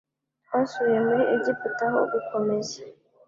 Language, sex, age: Kinyarwanda, female, 19-29